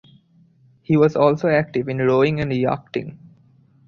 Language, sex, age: English, male, 19-29